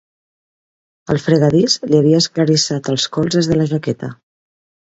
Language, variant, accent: Catalan, Nord-Occidental, nord-occidental